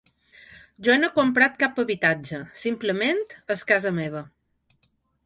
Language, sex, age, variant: Catalan, female, 40-49, Balear